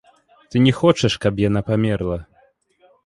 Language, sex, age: Belarusian, male, 19-29